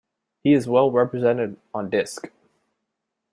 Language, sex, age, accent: English, male, 19-29, United States English